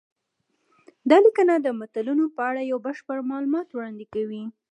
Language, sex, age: Pashto, female, 19-29